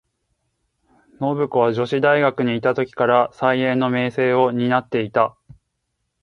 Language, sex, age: Japanese, male, 30-39